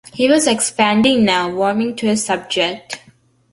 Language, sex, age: English, female, under 19